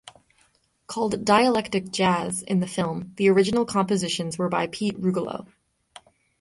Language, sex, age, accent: English, female, 19-29, United States English; Canadian English